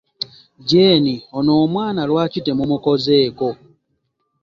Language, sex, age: Ganda, male, 19-29